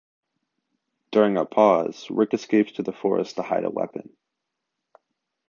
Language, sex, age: English, male, under 19